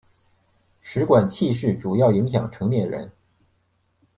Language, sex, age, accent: Chinese, male, 40-49, 出生地：山东省